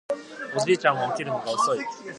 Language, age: Japanese, 19-29